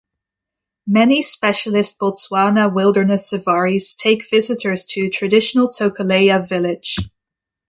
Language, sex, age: English, female, 19-29